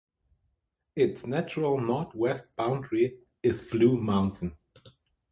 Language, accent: English, England English